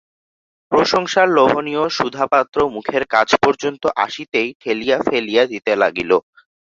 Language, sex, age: Bengali, male, under 19